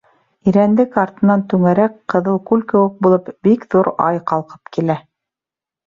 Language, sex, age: Bashkir, female, 40-49